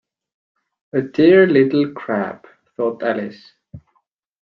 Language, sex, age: English, male, 30-39